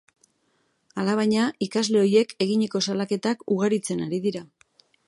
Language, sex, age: Basque, female, 40-49